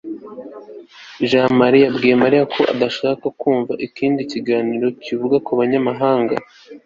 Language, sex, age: Kinyarwanda, male, 19-29